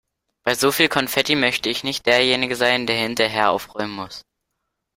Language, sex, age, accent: German, male, 19-29, Deutschland Deutsch